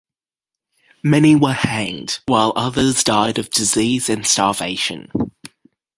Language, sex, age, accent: English, male, 19-29, Australian English